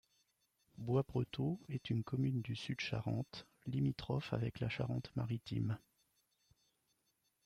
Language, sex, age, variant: French, male, 50-59, Français de métropole